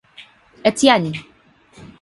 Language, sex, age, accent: English, female, 30-39, United States English